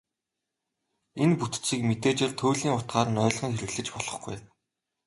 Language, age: Mongolian, 19-29